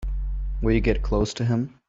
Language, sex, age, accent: English, male, 19-29, United States English